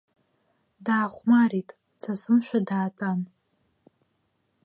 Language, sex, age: Abkhazian, female, 19-29